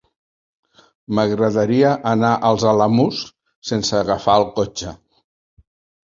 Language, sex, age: Catalan, male, 60-69